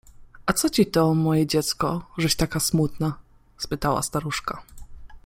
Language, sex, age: Polish, female, 19-29